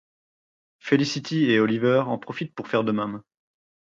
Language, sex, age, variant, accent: French, male, 30-39, Français d'Europe, Français de Belgique